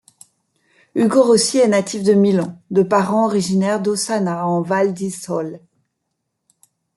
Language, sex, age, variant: French, female, 50-59, Français de métropole